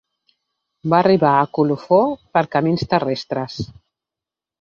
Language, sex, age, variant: Catalan, female, 50-59, Central